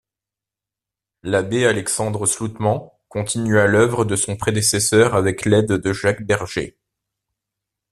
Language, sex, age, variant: French, male, 30-39, Français de métropole